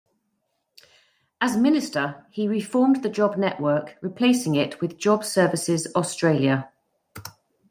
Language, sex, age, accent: English, female, 50-59, England English